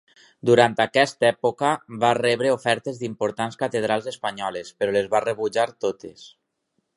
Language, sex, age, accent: Catalan, male, 30-39, valencià